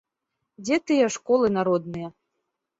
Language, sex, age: Belarusian, female, 19-29